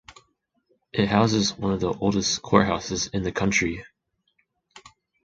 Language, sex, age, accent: English, male, 19-29, United States English